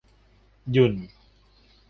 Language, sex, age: Thai, male, 19-29